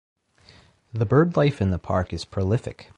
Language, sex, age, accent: English, male, 19-29, United States English